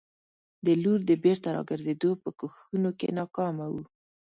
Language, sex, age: Pashto, female, 19-29